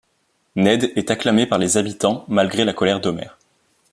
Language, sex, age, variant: French, male, 19-29, Français de métropole